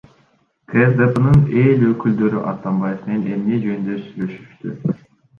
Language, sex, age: Kyrgyz, male, 19-29